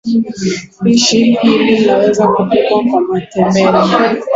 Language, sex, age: Swahili, female, 19-29